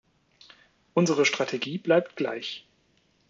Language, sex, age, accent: German, male, 40-49, Deutschland Deutsch